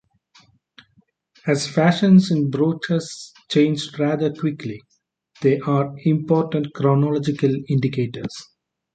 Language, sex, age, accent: English, male, 30-39, India and South Asia (India, Pakistan, Sri Lanka)